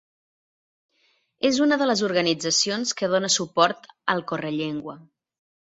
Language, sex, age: Catalan, female, 40-49